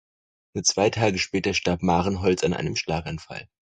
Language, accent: German, Deutschland Deutsch